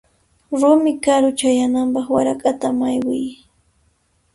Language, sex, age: Puno Quechua, female, 19-29